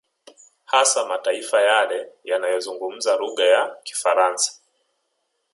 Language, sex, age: Swahili, male, 30-39